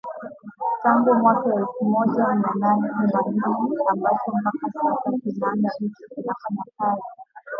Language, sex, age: Swahili, female, 19-29